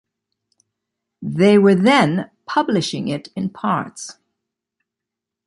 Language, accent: English, United States English